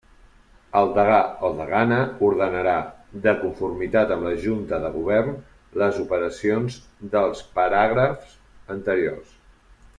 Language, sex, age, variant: Catalan, male, 40-49, Central